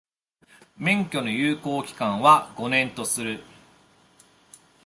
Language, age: Japanese, 40-49